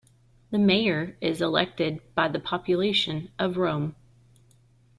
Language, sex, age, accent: English, female, 30-39, United States English